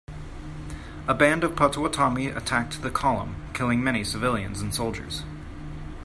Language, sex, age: English, male, 30-39